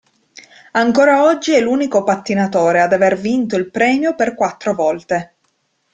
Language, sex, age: Italian, female, 19-29